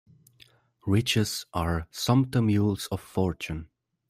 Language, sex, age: English, male, under 19